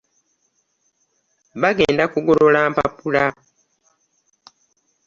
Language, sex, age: Ganda, female, 50-59